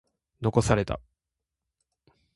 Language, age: Japanese, 19-29